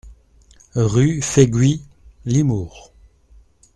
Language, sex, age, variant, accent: French, male, 40-49, Français d'Europe, Français de Belgique